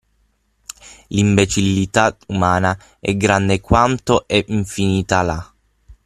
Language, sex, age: Italian, male, 19-29